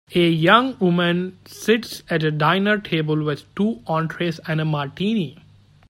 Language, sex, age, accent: English, male, 19-29, United States English